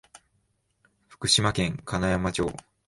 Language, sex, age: Japanese, male, 19-29